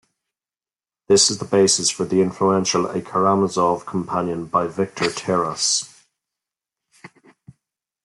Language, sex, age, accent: English, male, 40-49, Irish English